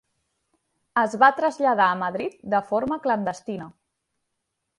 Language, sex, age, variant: Catalan, female, 30-39, Central